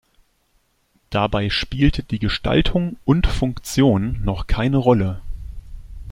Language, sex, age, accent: German, male, 30-39, Deutschland Deutsch